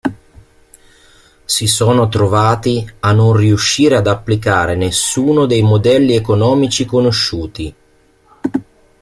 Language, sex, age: Italian, male, 40-49